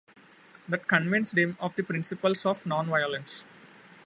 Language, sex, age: English, male, 19-29